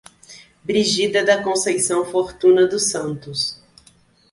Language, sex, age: Portuguese, female, 30-39